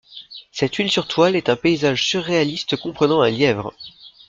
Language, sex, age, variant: French, female, 19-29, Français de métropole